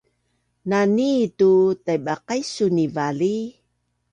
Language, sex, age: Bunun, female, 60-69